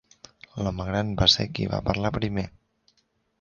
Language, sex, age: Catalan, male, under 19